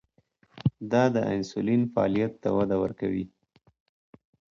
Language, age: Pashto, 19-29